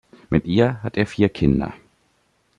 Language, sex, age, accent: German, male, under 19, Deutschland Deutsch